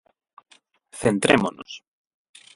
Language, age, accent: Galician, 30-39, Atlántico (seseo e gheada); Normativo (estándar); Neofalante